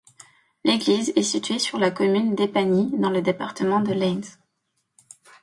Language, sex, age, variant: French, female, 19-29, Français de métropole